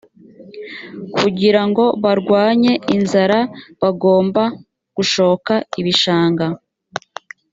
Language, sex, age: Kinyarwanda, female, 30-39